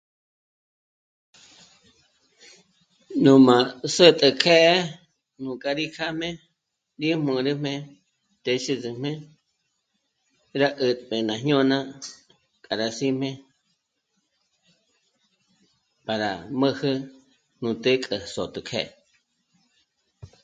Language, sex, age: Michoacán Mazahua, female, 50-59